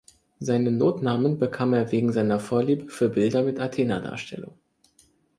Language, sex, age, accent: German, male, 19-29, Deutschland Deutsch